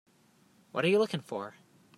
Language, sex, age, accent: English, male, 30-39, Canadian English